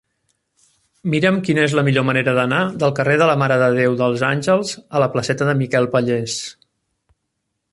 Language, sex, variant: Catalan, male, Central